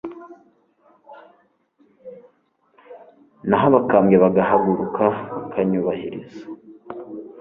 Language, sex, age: Kinyarwanda, male, 19-29